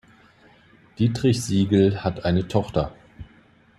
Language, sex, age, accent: German, male, 40-49, Deutschland Deutsch